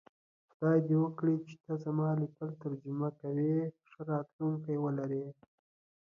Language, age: Pashto, 19-29